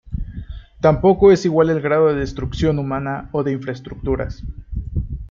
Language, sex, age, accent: Spanish, male, 19-29, México